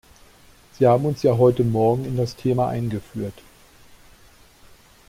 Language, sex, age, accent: German, male, 40-49, Deutschland Deutsch